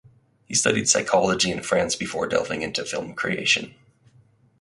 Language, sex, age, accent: English, male, 30-39, United States English